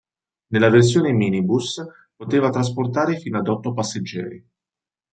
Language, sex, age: Italian, male, 30-39